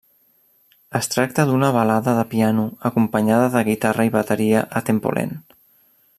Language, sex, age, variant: Catalan, male, 30-39, Central